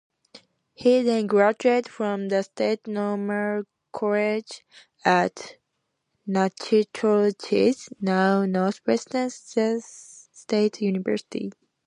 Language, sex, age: English, female, 19-29